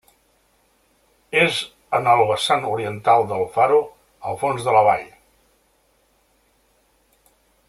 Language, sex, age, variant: Catalan, male, 60-69, Central